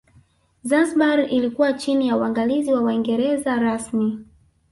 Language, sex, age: Swahili, female, 19-29